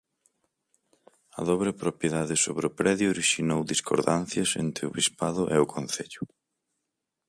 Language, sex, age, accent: Galician, male, 19-29, Central (gheada)